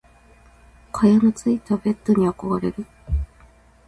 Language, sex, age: Japanese, female, 30-39